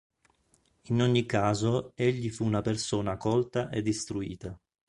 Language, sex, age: Italian, male, 30-39